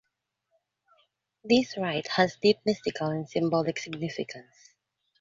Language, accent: English, Filipino